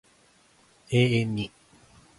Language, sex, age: Japanese, male, 40-49